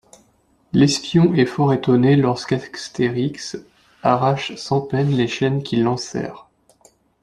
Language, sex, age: French, male, 30-39